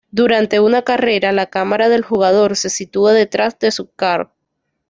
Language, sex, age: Spanish, female, 19-29